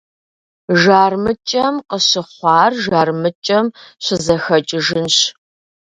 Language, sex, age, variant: Kabardian, female, 30-39, Адыгэбзэ (Къэбэрдей, Кирил, псоми зэдай)